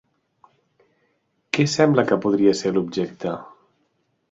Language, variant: Catalan, Central